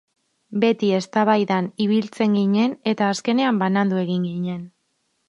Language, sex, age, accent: Basque, female, 19-29, Mendebalekoa (Araba, Bizkaia, Gipuzkoako mendebaleko herri batzuk)